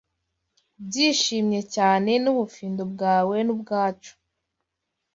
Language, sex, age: Kinyarwanda, female, 19-29